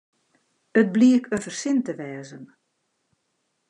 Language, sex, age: Western Frisian, female, 50-59